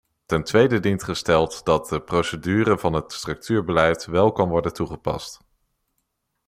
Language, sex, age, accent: Dutch, male, under 19, Nederlands Nederlands